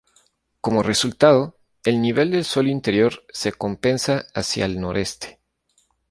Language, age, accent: Spanish, 30-39, México